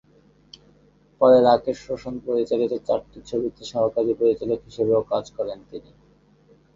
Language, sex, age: Bengali, male, 19-29